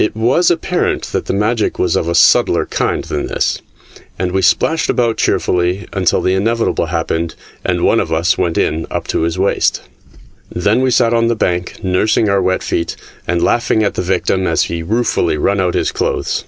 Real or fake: real